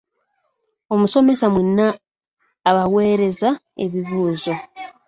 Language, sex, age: Ganda, female, 19-29